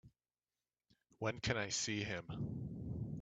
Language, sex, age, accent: English, male, 30-39, United States English